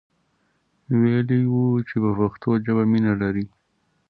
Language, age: Pashto, 30-39